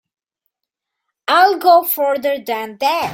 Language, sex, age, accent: English, female, 19-29, India and South Asia (India, Pakistan, Sri Lanka)